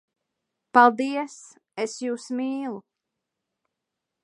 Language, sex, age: Latvian, female, 19-29